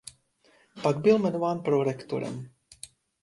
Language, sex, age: Czech, male, 30-39